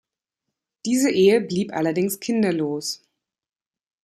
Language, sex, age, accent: German, female, 30-39, Deutschland Deutsch